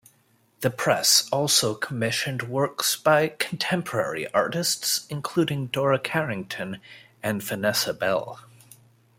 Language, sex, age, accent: English, male, 30-39, United States English